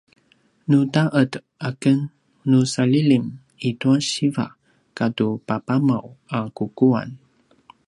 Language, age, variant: Paiwan, 30-39, pinayuanan a kinaikacedasan (東排灣語)